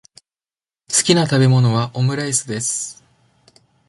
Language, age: Japanese, 19-29